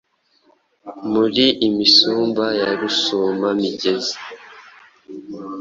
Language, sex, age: Kinyarwanda, male, 19-29